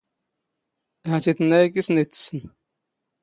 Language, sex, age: Standard Moroccan Tamazight, male, 30-39